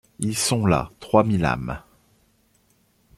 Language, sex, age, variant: French, male, 40-49, Français de métropole